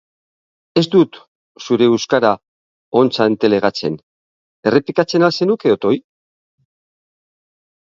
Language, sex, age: Basque, male, 60-69